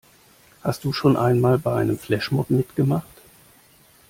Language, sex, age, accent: German, male, 30-39, Deutschland Deutsch